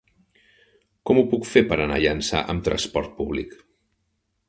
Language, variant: Catalan, Central